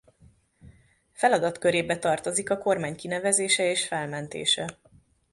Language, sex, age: Hungarian, female, 30-39